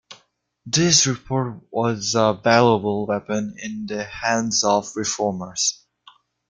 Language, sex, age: English, male, under 19